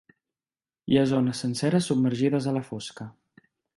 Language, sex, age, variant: Catalan, male, 30-39, Central